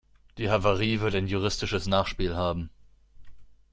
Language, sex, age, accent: German, male, 19-29, Deutschland Deutsch